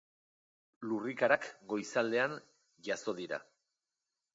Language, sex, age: Basque, male, 40-49